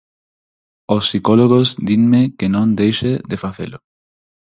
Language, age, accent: Galician, 19-29, Neofalante